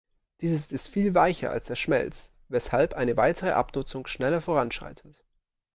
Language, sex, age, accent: German, male, 19-29, Deutschland Deutsch